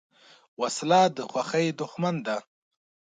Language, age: Pashto, 19-29